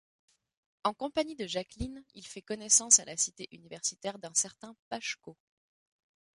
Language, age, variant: French, 19-29, Français de métropole